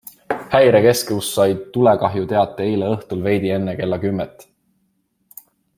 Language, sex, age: Estonian, male, 19-29